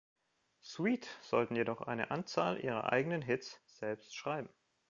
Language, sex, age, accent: German, male, 30-39, Deutschland Deutsch